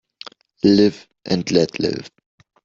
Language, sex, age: English, male, 19-29